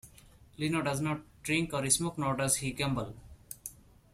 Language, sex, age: English, male, 19-29